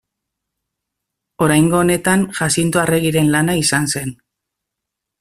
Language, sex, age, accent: Basque, female, 40-49, Mendebalekoa (Araba, Bizkaia, Gipuzkoako mendebaleko herri batzuk)